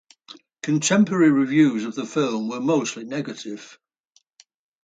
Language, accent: English, England English